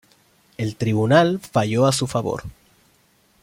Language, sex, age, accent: Spanish, male, 19-29, Chileno: Chile, Cuyo